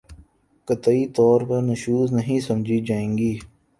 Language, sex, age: Urdu, male, 19-29